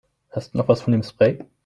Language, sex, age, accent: German, male, 19-29, Deutschland Deutsch